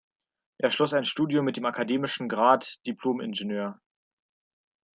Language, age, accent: German, 19-29, Deutschland Deutsch